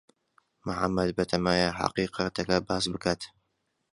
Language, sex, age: Central Kurdish, male, 30-39